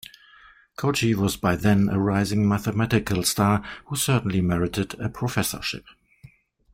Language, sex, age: English, male, 50-59